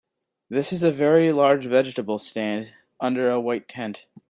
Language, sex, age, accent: English, male, 19-29, United States English